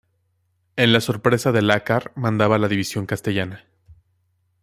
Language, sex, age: Spanish, male, 19-29